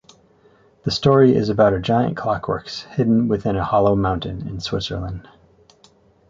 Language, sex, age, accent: English, male, 30-39, United States English